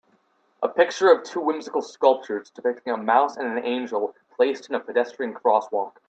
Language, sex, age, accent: English, male, under 19, United States English